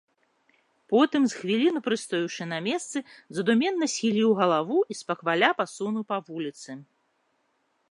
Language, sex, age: Belarusian, female, 30-39